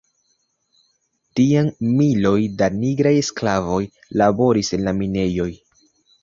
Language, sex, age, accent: Esperanto, male, 19-29, Internacia